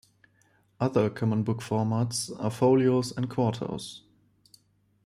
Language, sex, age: English, male, 19-29